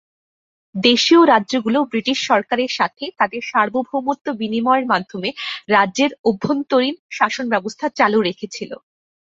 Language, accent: Bengali, প্রমিত বাংলা